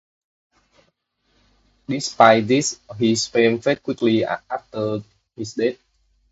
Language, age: English, 19-29